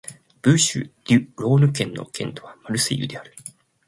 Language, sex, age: Japanese, male, 19-29